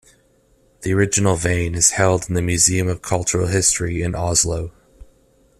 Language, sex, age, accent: English, male, 30-39, Canadian English